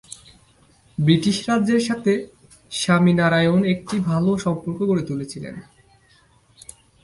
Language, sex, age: Bengali, male, 19-29